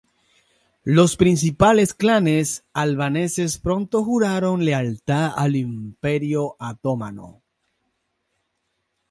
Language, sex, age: Spanish, male, 30-39